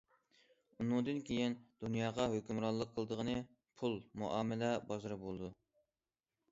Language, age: Uyghur, 19-29